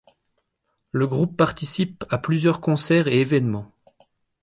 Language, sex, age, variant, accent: French, male, 30-39, Français d'Europe, Français de Belgique